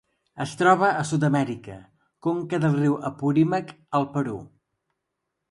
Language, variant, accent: Catalan, Central, central